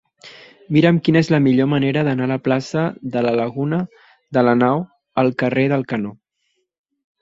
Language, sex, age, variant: Catalan, male, 19-29, Central